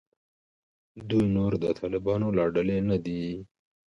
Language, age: Pashto, 19-29